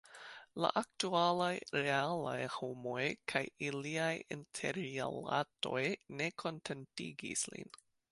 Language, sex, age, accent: Esperanto, female, 30-39, Internacia